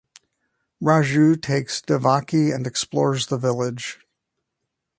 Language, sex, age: English, male, 60-69